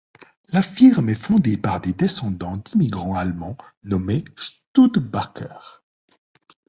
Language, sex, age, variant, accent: French, male, 40-49, Français d'Europe, Français de Suisse